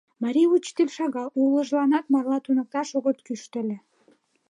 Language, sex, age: Mari, female, 19-29